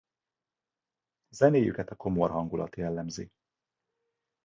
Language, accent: Hungarian, budapesti